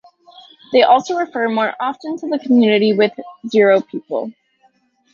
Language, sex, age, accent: English, female, 19-29, United States English